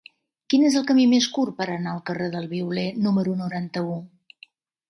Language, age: Catalan, 60-69